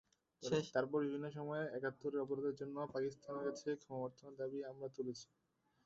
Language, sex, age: Bengali, male, 19-29